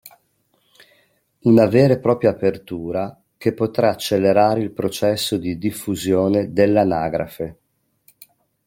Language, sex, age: Italian, male, 50-59